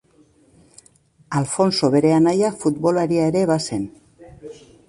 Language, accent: Basque, Mendebalekoa (Araba, Bizkaia, Gipuzkoako mendebaleko herri batzuk)